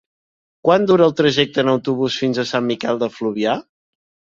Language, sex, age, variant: Catalan, male, 19-29, Central